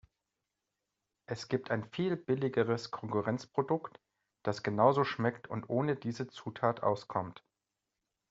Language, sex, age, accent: German, male, 40-49, Deutschland Deutsch